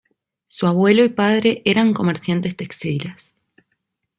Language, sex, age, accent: Spanish, female, 19-29, Rioplatense: Argentina, Uruguay, este de Bolivia, Paraguay